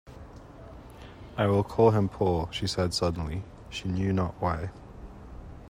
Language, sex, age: English, male, 30-39